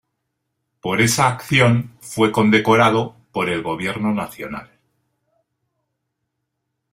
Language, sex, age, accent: Spanish, male, 40-49, España: Norte peninsular (Asturias, Castilla y León, Cantabria, País Vasco, Navarra, Aragón, La Rioja, Guadalajara, Cuenca)